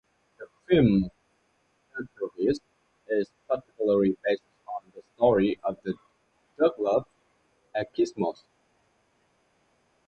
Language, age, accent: English, 30-39, United States English